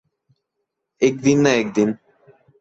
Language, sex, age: Bengali, male, under 19